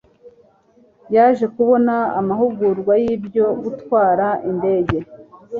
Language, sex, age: Kinyarwanda, female, 40-49